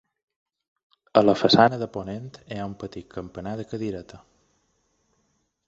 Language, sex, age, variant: Catalan, male, 40-49, Balear